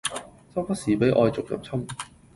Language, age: Cantonese, 19-29